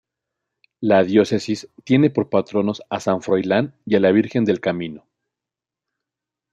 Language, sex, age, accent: Spanish, male, 30-39, México